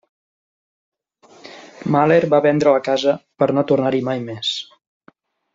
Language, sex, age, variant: Catalan, male, 40-49, Septentrional